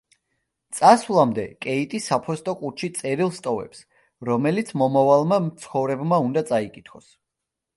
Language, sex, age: Georgian, male, 19-29